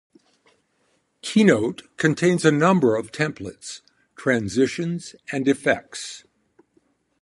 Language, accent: English, United States English